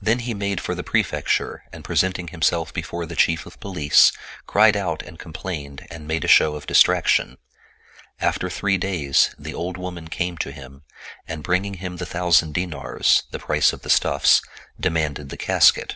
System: none